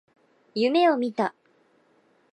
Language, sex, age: Japanese, female, 19-29